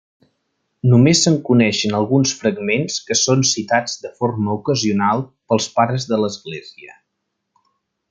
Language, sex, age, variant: Catalan, male, 30-39, Central